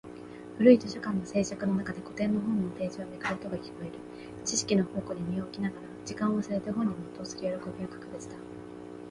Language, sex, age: Japanese, female, 19-29